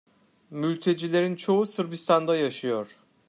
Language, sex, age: Turkish, male, 30-39